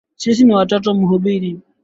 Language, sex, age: Swahili, male, 19-29